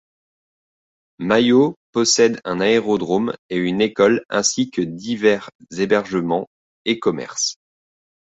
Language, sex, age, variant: French, male, 30-39, Français de métropole